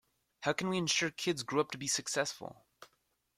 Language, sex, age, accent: English, male, under 19, United States English